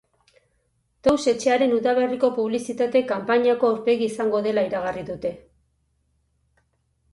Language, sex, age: Basque, female, 50-59